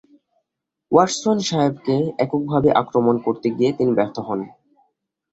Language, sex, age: Bengali, male, under 19